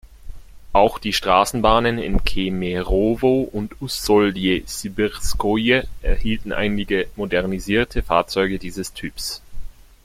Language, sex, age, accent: German, male, 19-29, Deutschland Deutsch